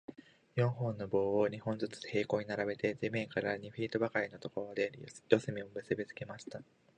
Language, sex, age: Japanese, male, 19-29